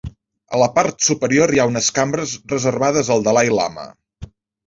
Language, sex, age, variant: Catalan, male, 19-29, Central